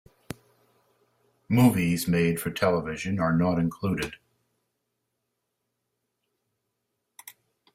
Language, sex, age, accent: English, male, 60-69, United States English